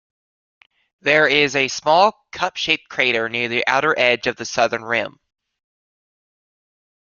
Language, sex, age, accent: English, male, 19-29, United States English